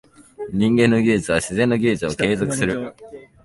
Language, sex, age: Japanese, male, 19-29